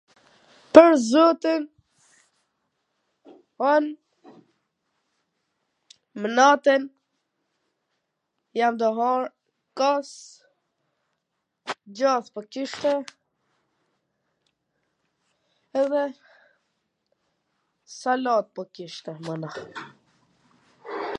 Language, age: Gheg Albanian, under 19